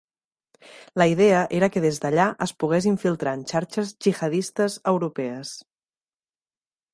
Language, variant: Catalan, Central